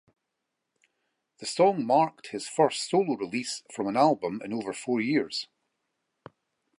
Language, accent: English, Scottish English